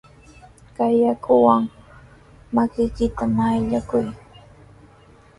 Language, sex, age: Sihuas Ancash Quechua, female, 19-29